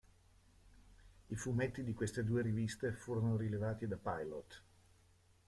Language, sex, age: Italian, male, 50-59